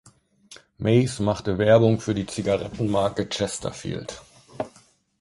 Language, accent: German, Deutschland Deutsch